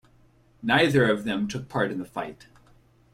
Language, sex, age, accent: English, male, 30-39, United States English